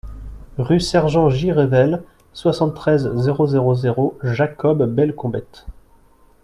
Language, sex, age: French, male, 30-39